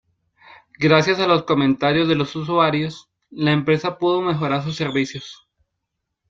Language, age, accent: Spanish, 19-29, América central